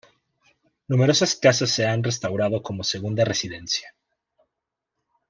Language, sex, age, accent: Spanish, male, 30-39, México